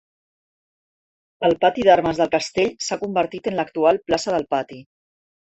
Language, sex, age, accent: Catalan, female, 40-49, Barceloní